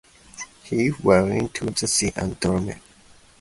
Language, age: English, 19-29